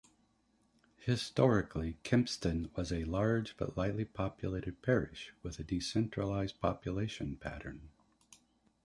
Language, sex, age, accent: English, male, 60-69, United States English